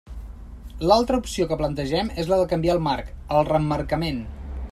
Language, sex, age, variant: Catalan, male, 40-49, Central